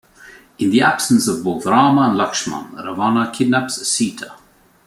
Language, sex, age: English, male, 40-49